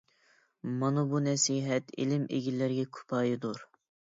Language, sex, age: Uyghur, male, 19-29